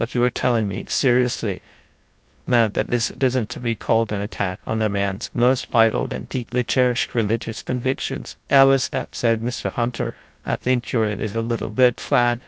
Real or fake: fake